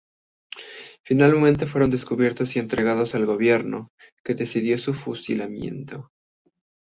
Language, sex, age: Spanish, male, 19-29